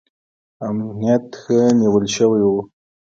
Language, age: Pashto, 40-49